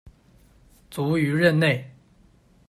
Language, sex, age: Chinese, male, 19-29